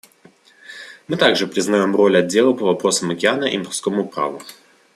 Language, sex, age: Russian, male, 19-29